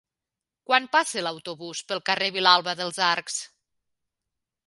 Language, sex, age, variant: Catalan, female, 40-49, Nord-Occidental